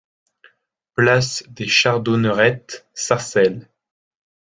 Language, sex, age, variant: French, male, 19-29, Français de métropole